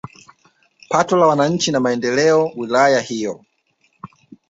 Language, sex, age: Swahili, male, 19-29